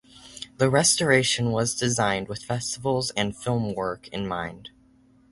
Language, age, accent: English, under 19, United States English